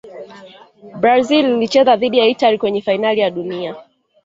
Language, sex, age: Swahili, female, 19-29